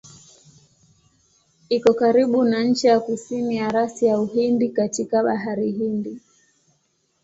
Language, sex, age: Swahili, female, 19-29